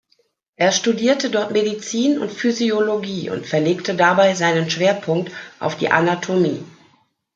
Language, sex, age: German, female, 50-59